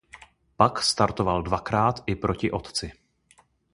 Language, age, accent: Czech, 19-29, pražský